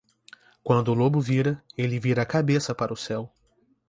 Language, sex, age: Portuguese, male, 19-29